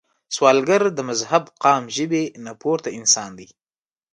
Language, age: Pashto, 19-29